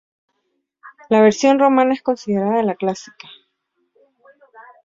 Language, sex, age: Spanish, female, 40-49